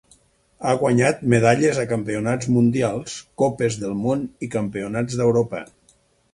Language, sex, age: Catalan, male, 60-69